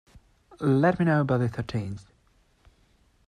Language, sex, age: English, male, 19-29